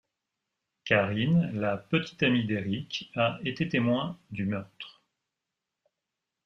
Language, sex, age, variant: French, male, 50-59, Français de métropole